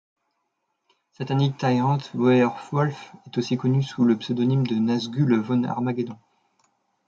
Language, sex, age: French, male, 30-39